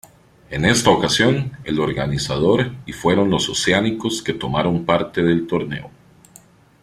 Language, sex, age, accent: Spanish, male, 30-39, América central